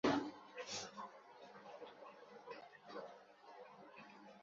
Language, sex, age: Bengali, male, 19-29